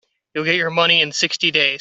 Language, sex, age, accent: English, male, 30-39, United States English